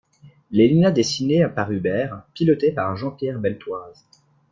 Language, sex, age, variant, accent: French, male, 19-29, Français d'Europe, Français de Suisse